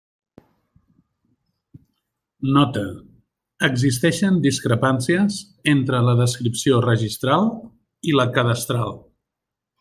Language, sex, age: Catalan, male, 50-59